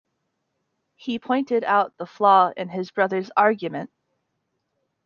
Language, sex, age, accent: English, female, 19-29, United States English